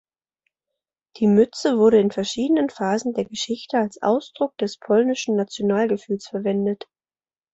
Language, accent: German, Deutschland Deutsch